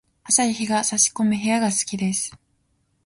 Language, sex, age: Japanese, female, 19-29